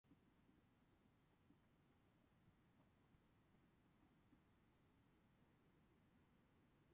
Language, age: English, 19-29